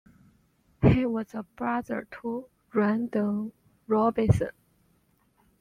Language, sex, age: English, female, 19-29